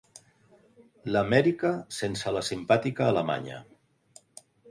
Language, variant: Catalan, Central